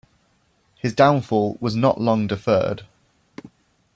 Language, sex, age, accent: English, male, 19-29, England English